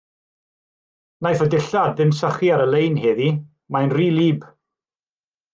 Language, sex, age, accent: Welsh, male, 40-49, Y Deyrnas Unedig Cymraeg